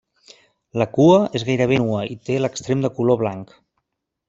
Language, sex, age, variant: Catalan, male, 30-39, Central